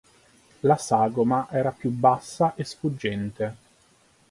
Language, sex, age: Italian, male, 30-39